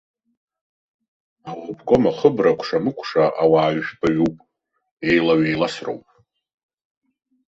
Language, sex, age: Abkhazian, male, 30-39